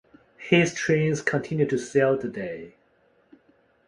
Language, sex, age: English, male, 30-39